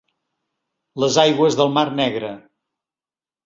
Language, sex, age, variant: Catalan, male, 60-69, Central